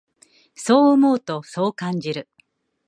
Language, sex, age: Japanese, female, 40-49